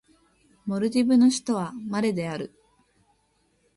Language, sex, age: Japanese, female, 19-29